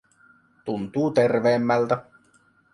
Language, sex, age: Finnish, male, 19-29